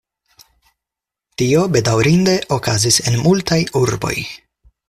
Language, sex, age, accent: Esperanto, male, 19-29, Internacia